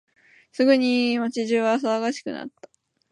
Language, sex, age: Japanese, female, 19-29